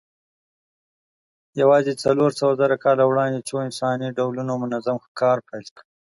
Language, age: Pashto, 19-29